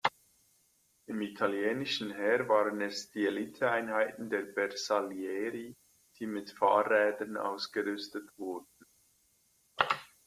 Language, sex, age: German, male, 40-49